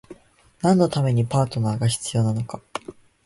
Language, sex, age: Japanese, male, 19-29